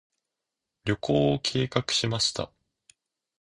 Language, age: Japanese, under 19